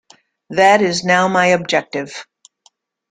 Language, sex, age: English, female, 70-79